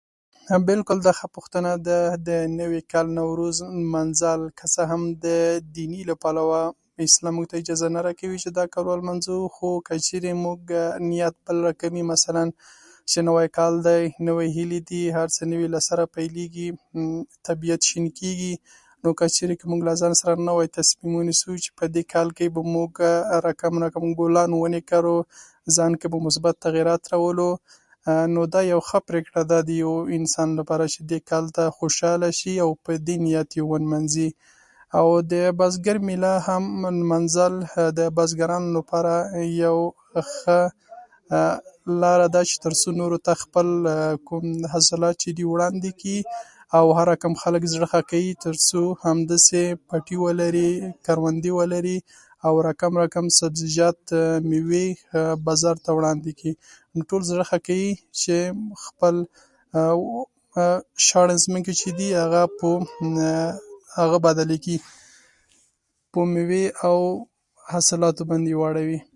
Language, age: Pashto, 19-29